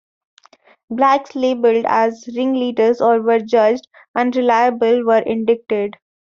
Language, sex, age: English, female, 19-29